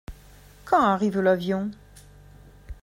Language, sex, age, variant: French, female, 60-69, Français de métropole